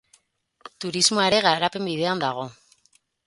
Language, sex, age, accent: Basque, female, 30-39, Mendebalekoa (Araba, Bizkaia, Gipuzkoako mendebaleko herri batzuk)